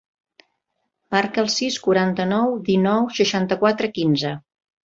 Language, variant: Catalan, Central